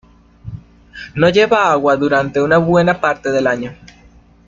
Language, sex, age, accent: Spanish, male, 19-29, Caribe: Cuba, Venezuela, Puerto Rico, República Dominicana, Panamá, Colombia caribeña, México caribeño, Costa del golfo de México